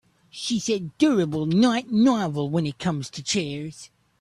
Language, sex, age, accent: English, male, 30-39, United States English